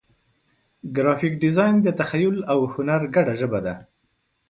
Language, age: Pashto, 30-39